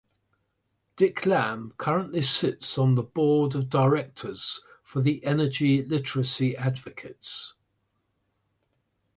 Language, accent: English, England English